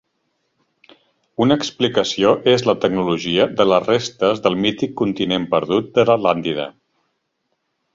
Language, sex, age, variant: Catalan, male, 50-59, Central